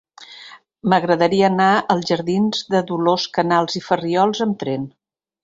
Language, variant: Catalan, Central